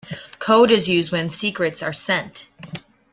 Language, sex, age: English, female, 19-29